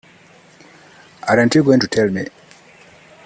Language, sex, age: English, male, 19-29